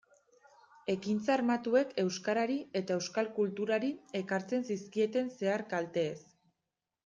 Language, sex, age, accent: Basque, female, 19-29, Erdialdekoa edo Nafarra (Gipuzkoa, Nafarroa)